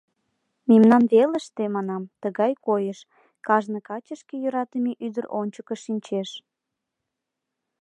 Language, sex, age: Mari, female, 19-29